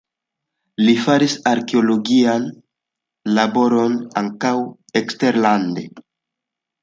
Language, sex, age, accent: Esperanto, male, 19-29, Internacia